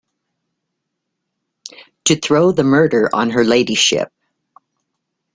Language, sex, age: English, female, 60-69